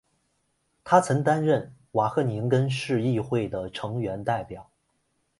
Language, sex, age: Chinese, male, 19-29